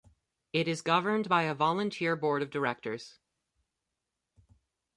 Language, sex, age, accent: English, male, under 19, United States English